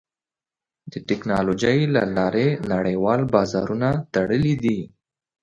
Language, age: Pashto, 19-29